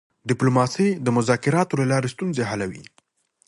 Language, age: Pashto, 19-29